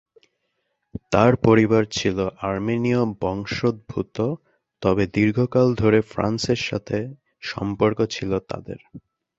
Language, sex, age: Bengali, male, 19-29